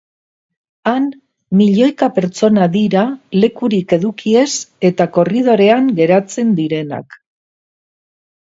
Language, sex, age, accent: Basque, female, 60-69, Mendebalekoa (Araba, Bizkaia, Gipuzkoako mendebaleko herri batzuk)